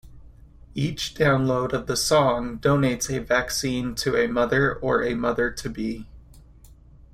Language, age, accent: English, 30-39, United States English